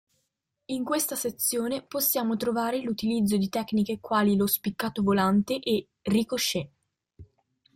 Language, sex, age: Italian, female, 19-29